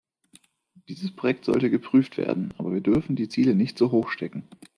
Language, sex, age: German, male, 19-29